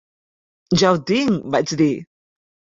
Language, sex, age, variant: Catalan, female, 40-49, Central